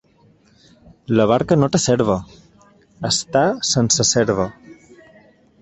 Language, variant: Catalan, Balear